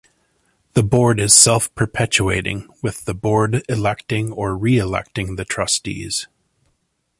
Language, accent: English, United States English